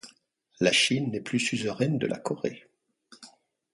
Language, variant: French, Français de métropole